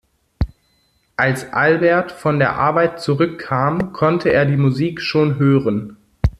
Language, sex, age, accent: German, male, 19-29, Deutschland Deutsch